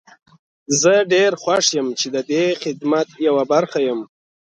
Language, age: Pashto, 19-29